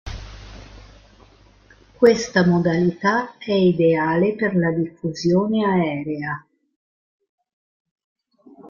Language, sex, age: Italian, female, 50-59